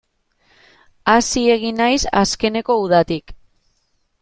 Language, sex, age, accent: Basque, female, 19-29, Mendebalekoa (Araba, Bizkaia, Gipuzkoako mendebaleko herri batzuk)